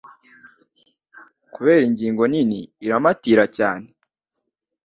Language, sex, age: Kinyarwanda, male, under 19